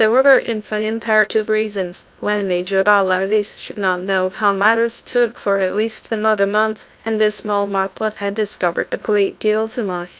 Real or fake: fake